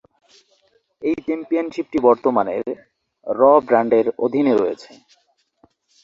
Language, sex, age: Bengali, male, 19-29